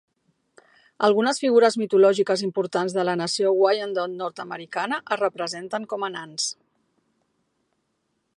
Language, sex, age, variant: Catalan, female, 50-59, Central